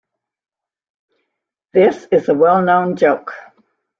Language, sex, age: English, female, 60-69